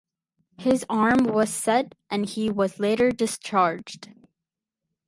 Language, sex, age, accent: English, female, under 19, United States English